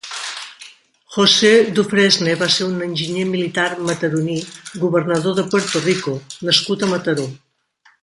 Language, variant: Catalan, Central